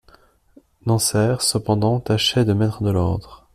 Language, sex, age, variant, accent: French, male, 19-29, Français d'Europe, Français de Suisse